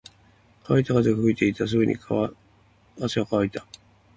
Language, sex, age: Japanese, male, 50-59